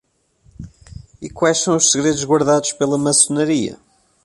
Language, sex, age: Portuguese, male, 19-29